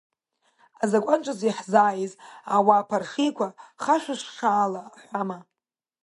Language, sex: Abkhazian, female